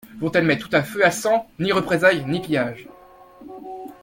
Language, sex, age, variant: French, male, 30-39, Français de métropole